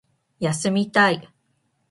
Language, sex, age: Japanese, female, 19-29